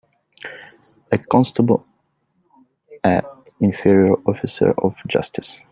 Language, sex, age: English, male, 30-39